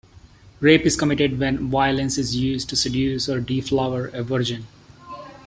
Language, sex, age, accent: English, male, 30-39, India and South Asia (India, Pakistan, Sri Lanka)